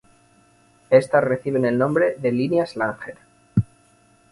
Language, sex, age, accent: Spanish, male, 19-29, España: Norte peninsular (Asturias, Castilla y León, Cantabria, País Vasco, Navarra, Aragón, La Rioja, Guadalajara, Cuenca)